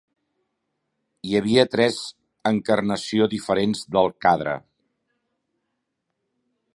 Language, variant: Catalan, Central